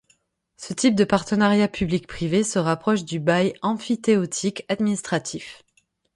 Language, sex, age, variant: French, female, 30-39, Français de métropole